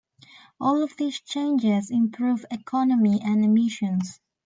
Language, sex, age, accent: English, female, 19-29, Irish English